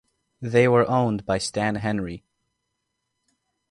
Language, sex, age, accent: English, male, 19-29, United States English